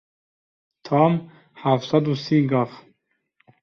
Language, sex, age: Kurdish, male, 19-29